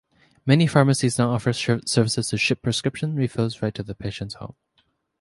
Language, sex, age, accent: English, male, 19-29, Canadian English